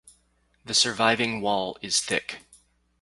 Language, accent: English, United States English